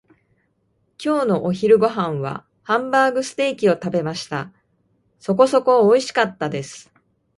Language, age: Japanese, 40-49